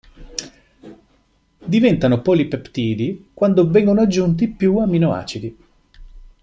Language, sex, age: Italian, male, 50-59